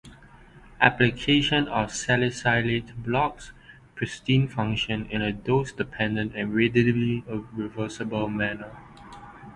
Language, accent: English, Singaporean English